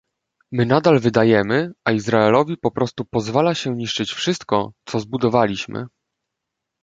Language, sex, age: Polish, male, 19-29